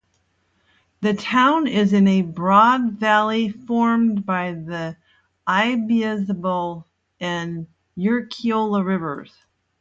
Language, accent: English, United States English